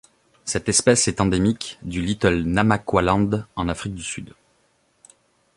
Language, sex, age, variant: French, male, 30-39, Français de métropole